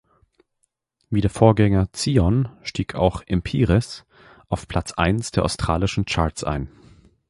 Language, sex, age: German, male, 19-29